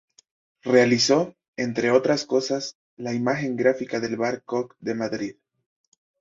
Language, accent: Spanish, América central